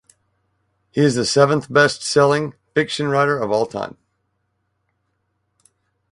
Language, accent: English, United States English